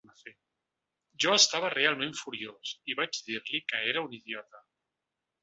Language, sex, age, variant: Catalan, male, 40-49, Central